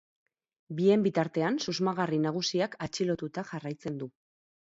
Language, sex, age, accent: Basque, female, 40-49, Mendebalekoa (Araba, Bizkaia, Gipuzkoako mendebaleko herri batzuk)